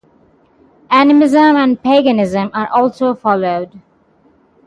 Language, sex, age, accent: English, female, 19-29, United States English; England English; India and South Asia (India, Pakistan, Sri Lanka)